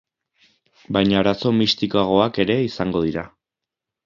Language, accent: Basque, Erdialdekoa edo Nafarra (Gipuzkoa, Nafarroa)